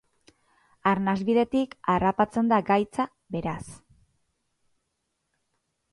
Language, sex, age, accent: Basque, female, 30-39, Mendebalekoa (Araba, Bizkaia, Gipuzkoako mendebaleko herri batzuk)